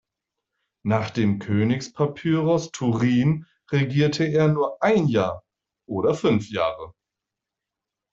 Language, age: German, 40-49